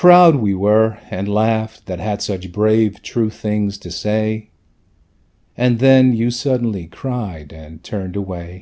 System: none